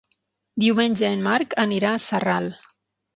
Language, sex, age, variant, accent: Catalan, female, 50-59, Nord-Occidental, Tortosí